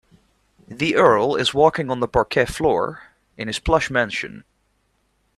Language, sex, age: English, male, 19-29